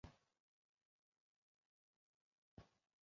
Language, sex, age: Bengali, female, 19-29